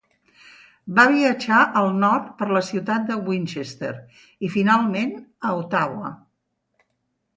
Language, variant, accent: Catalan, Central, central